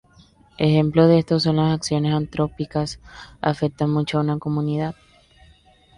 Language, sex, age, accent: Spanish, female, under 19, Caribe: Cuba, Venezuela, Puerto Rico, República Dominicana, Panamá, Colombia caribeña, México caribeño, Costa del golfo de México